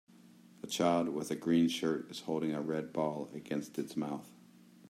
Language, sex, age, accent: English, male, 50-59, United States English